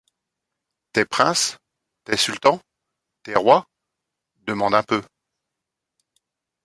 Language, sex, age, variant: French, male, 40-49, Français de métropole